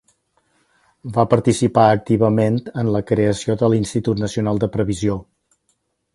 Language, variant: Catalan, Central